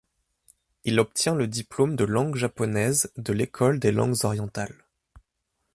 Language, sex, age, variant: French, male, 30-39, Français de métropole